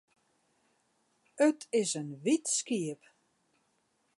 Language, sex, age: Western Frisian, female, 60-69